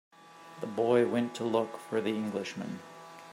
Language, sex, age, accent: English, male, 40-49, United States English